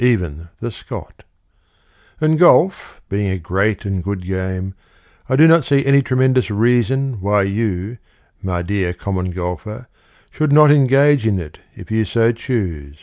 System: none